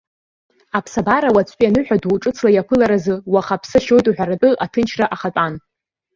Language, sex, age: Abkhazian, female, under 19